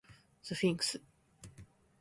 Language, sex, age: Japanese, female, 19-29